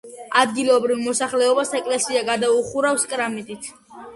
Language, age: Georgian, under 19